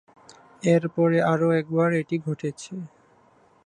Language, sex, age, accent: Bengali, male, 19-29, প্রমিত বাংলা